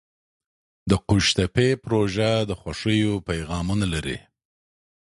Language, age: Pashto, 50-59